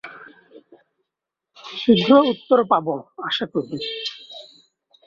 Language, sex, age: Bengali, male, 30-39